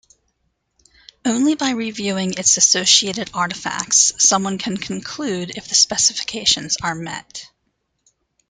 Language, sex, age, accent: English, female, 50-59, United States English